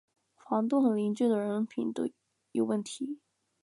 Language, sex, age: Chinese, female, 19-29